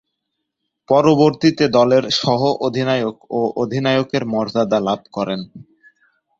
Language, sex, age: Bengali, male, 19-29